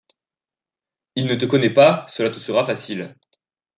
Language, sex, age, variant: French, male, 19-29, Français de métropole